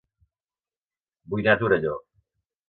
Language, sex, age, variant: Catalan, male, 60-69, Central